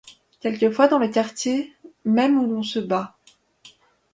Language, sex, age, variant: French, female, 19-29, Français de métropole